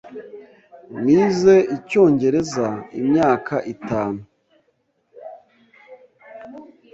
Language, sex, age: Kinyarwanda, male, 19-29